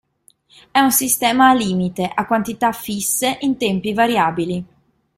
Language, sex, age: Italian, female, 30-39